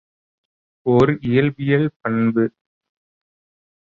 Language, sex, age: Tamil, male, 19-29